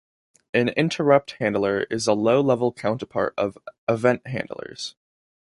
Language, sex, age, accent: English, male, under 19, United States English